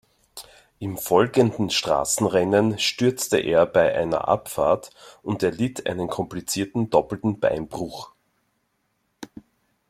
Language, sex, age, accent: German, male, 40-49, Österreichisches Deutsch